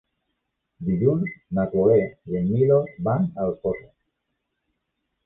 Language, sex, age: Catalan, male, 40-49